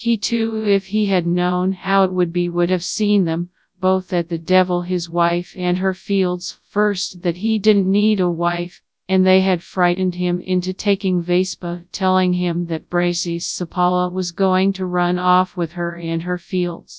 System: TTS, FastPitch